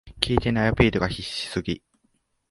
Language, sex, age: Japanese, male, 19-29